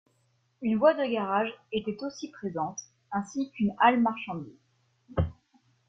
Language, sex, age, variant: French, female, 19-29, Français de métropole